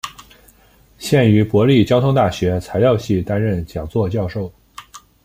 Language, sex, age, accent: Chinese, male, 19-29, 出生地：河南省